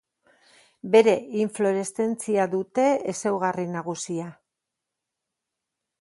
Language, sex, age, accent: Basque, female, 50-59, Mendebalekoa (Araba, Bizkaia, Gipuzkoako mendebaleko herri batzuk)